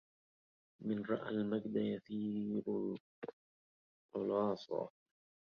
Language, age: Arabic, 40-49